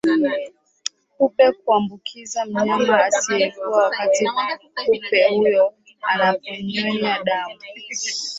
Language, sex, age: Swahili, female, 19-29